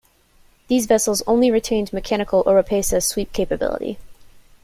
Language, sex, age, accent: English, female, 19-29, United States English